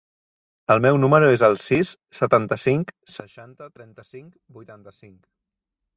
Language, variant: Catalan, Central